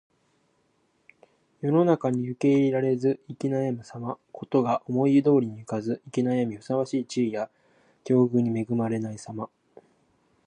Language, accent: Japanese, 日本人